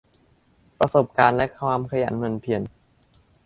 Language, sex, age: Thai, male, under 19